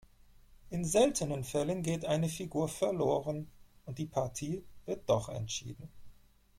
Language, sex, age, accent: German, male, 40-49, Deutschland Deutsch